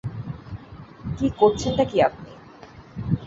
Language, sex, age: Bengali, female, 19-29